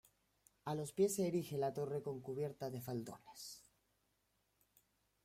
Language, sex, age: Spanish, male, 19-29